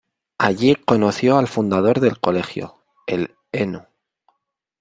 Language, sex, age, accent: Spanish, male, 30-39, España: Centro-Sur peninsular (Madrid, Toledo, Castilla-La Mancha)